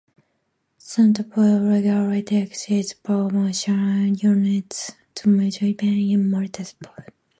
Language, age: English, 19-29